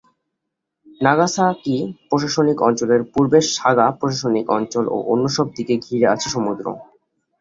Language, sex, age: Bengali, male, under 19